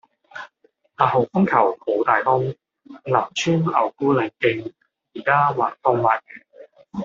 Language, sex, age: Cantonese, male, 19-29